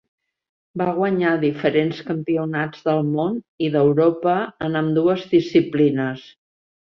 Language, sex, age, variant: Catalan, female, 60-69, Central